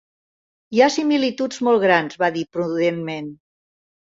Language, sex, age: Catalan, female, 60-69